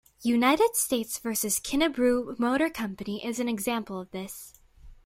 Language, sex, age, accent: English, female, under 19, United States English